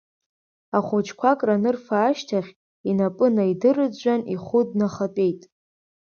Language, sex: Abkhazian, female